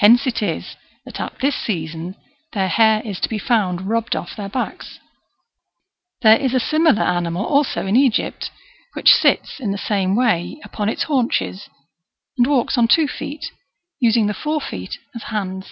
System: none